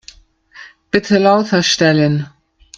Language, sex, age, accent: German, female, 50-59, Deutschland Deutsch